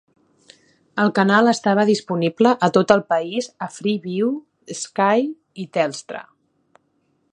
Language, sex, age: Catalan, female, 19-29